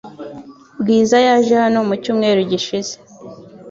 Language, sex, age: Kinyarwanda, female, 30-39